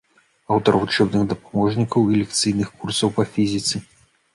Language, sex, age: Belarusian, male, 30-39